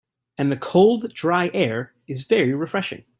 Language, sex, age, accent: English, male, 19-29, United States English